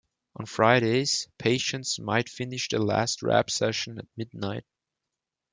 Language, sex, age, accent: English, male, 19-29, United States English